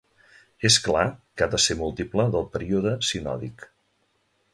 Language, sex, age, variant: Catalan, male, 40-49, Central